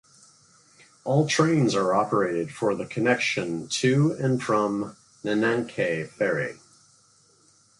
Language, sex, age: English, male, 50-59